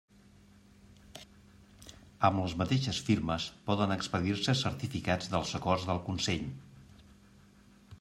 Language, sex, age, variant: Catalan, male, 50-59, Central